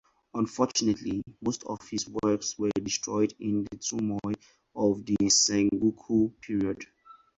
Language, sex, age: English, male, 19-29